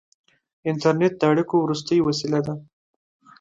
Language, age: Pashto, 19-29